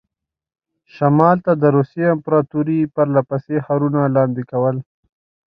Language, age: Pashto, 19-29